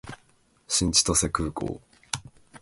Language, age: Japanese, 19-29